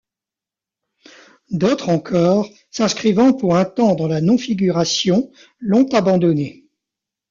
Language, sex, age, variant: French, male, 40-49, Français de métropole